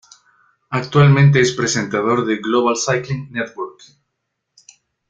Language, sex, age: Spanish, male, 40-49